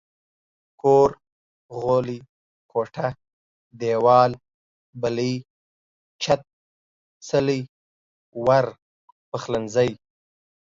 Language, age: Pashto, 19-29